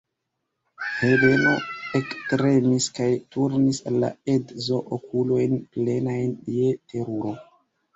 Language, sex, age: Esperanto, male, 19-29